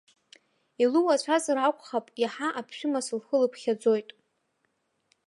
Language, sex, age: Abkhazian, female, 19-29